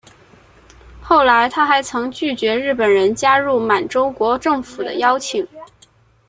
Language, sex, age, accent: Chinese, female, 19-29, 出生地：河南省